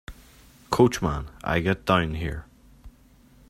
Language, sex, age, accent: English, male, 30-39, Irish English